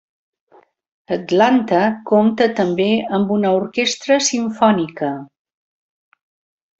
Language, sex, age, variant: Catalan, female, 60-69, Central